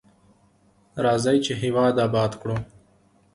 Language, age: Pashto, 19-29